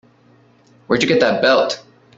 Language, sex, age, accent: English, male, 19-29, United States English